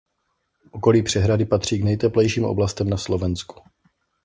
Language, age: Czech, 30-39